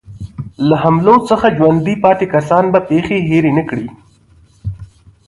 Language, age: Pashto, 19-29